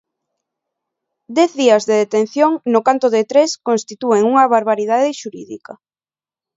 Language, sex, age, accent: Galician, female, 19-29, Neofalante